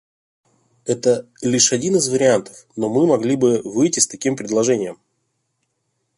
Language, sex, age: Russian, male, 30-39